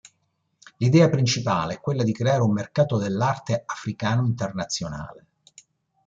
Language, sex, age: Italian, male, 60-69